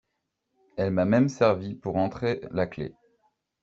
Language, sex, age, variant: French, male, 30-39, Français de métropole